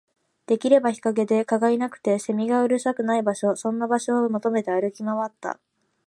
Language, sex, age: Japanese, female, 19-29